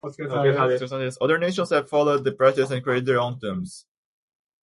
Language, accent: English, United States English